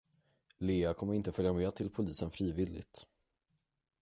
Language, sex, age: Swedish, male, under 19